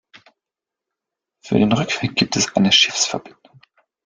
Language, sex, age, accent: German, male, 19-29, Österreichisches Deutsch